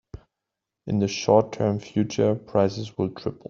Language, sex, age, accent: English, male, 30-39, United States English